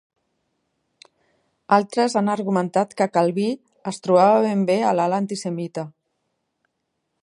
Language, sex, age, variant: Catalan, female, 50-59, Central